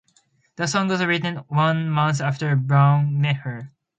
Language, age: English, 19-29